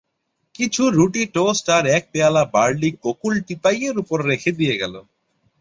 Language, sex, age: Bengali, male, 19-29